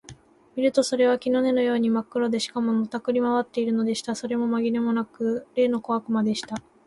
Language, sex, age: Japanese, female, 19-29